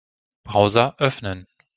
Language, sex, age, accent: German, male, 30-39, Deutschland Deutsch